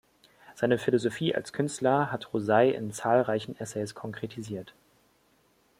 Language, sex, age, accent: German, male, 19-29, Deutschland Deutsch